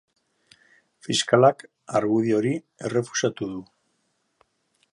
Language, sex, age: Basque, male, 50-59